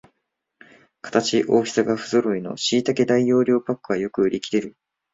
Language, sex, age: Japanese, male, 19-29